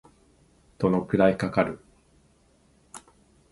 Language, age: Japanese, 40-49